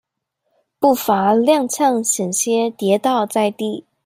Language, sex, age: Chinese, female, 19-29